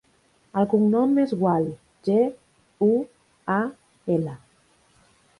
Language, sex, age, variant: Catalan, female, 19-29, Central